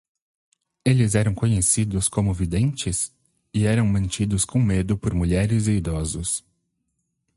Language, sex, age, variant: Portuguese, male, 30-39, Portuguese (Brasil)